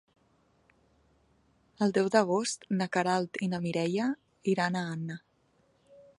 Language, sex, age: Catalan, female, 40-49